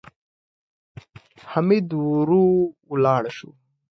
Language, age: Pashto, 19-29